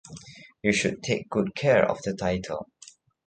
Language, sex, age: English, male, 19-29